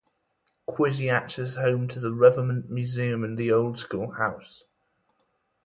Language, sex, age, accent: English, male, 19-29, England English